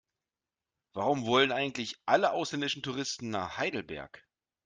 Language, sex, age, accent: German, male, 40-49, Deutschland Deutsch